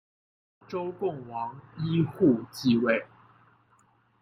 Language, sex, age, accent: Chinese, male, 19-29, 出生地：江苏省